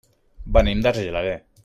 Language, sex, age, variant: Catalan, male, 40-49, Central